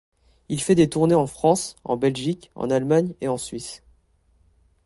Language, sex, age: French, male, 19-29